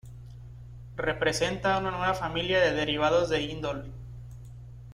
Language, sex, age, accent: Spanish, male, 19-29, México